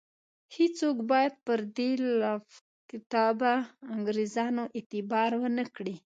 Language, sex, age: Pashto, female, 30-39